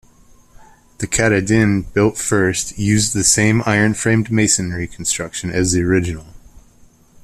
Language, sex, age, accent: English, male, 30-39, United States English